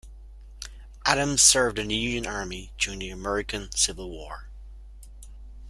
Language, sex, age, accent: English, male, 40-49, Irish English